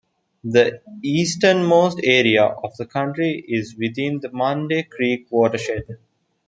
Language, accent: English, India and South Asia (India, Pakistan, Sri Lanka)